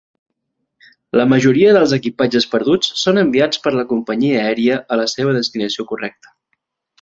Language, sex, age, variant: Catalan, male, 19-29, Central